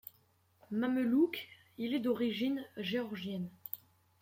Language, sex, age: French, male, under 19